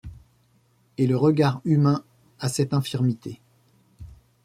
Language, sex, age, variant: French, male, 40-49, Français de métropole